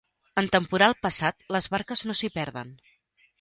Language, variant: Catalan, Central